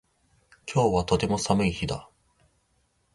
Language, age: Japanese, 19-29